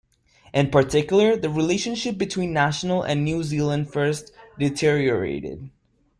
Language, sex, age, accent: English, male, 19-29, United States English